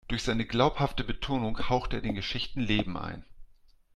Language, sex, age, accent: German, male, 40-49, Deutschland Deutsch